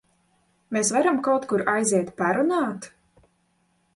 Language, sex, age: Latvian, female, 19-29